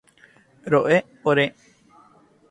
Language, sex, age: Guarani, male, 19-29